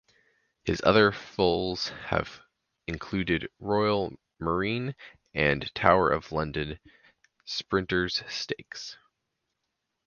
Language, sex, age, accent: English, male, 19-29, United States English